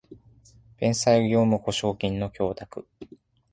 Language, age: Japanese, 19-29